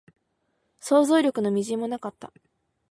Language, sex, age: Japanese, female, 19-29